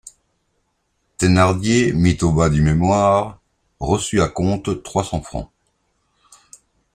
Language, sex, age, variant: French, male, 60-69, Français de métropole